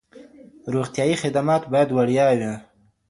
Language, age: Pashto, 19-29